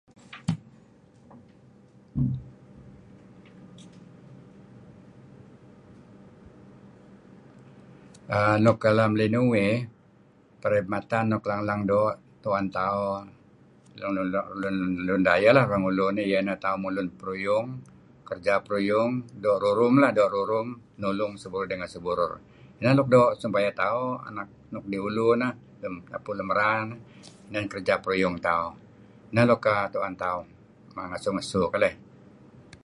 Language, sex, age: Kelabit, male, 70-79